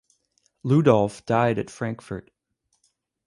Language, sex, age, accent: English, male, 19-29, United States English